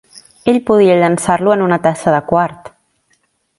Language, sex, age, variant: Catalan, female, 19-29, Central